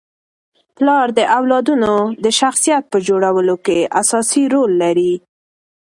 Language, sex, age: Pashto, female, 19-29